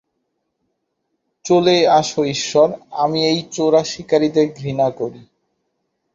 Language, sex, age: Bengali, male, 19-29